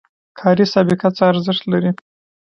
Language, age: Pashto, 19-29